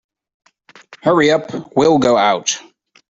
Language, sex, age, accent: English, male, 19-29, Canadian English